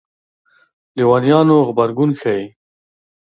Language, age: Pashto, 30-39